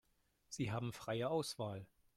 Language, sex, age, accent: German, male, 40-49, Deutschland Deutsch